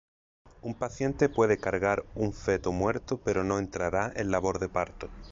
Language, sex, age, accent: Spanish, male, 19-29, España: Sur peninsular (Andalucia, Extremadura, Murcia)